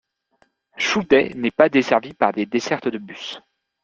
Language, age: French, 19-29